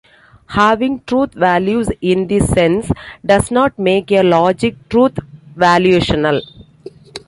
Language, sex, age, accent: English, female, 40-49, India and South Asia (India, Pakistan, Sri Lanka)